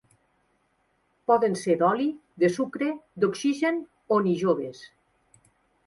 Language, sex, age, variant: Catalan, female, 50-59, Central